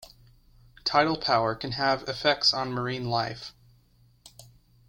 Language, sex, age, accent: English, male, 19-29, United States English